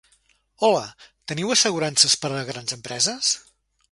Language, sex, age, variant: Catalan, male, 60-69, Central